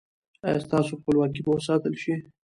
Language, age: Pashto, 19-29